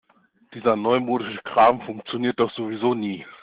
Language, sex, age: German, male, 40-49